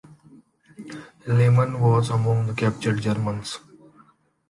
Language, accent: English, India and South Asia (India, Pakistan, Sri Lanka)